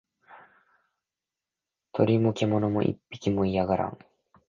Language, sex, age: Japanese, male, 19-29